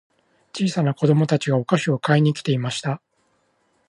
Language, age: Japanese, 40-49